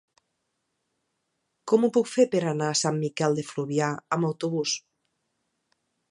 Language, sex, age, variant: Catalan, female, 40-49, Nord-Occidental